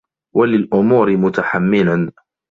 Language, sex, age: Arabic, male, 30-39